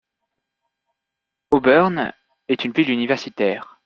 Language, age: French, 19-29